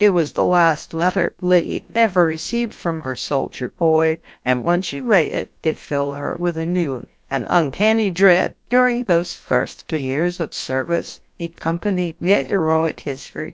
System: TTS, GlowTTS